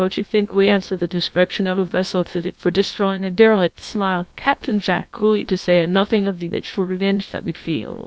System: TTS, GlowTTS